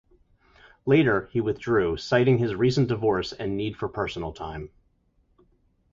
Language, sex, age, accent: English, male, 30-39, United States English